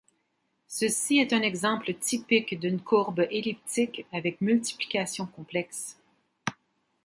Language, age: French, 50-59